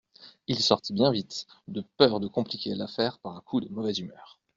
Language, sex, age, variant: French, male, 30-39, Français de métropole